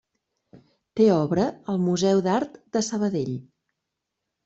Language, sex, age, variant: Catalan, female, 40-49, Central